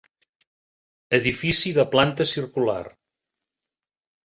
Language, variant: Catalan, Central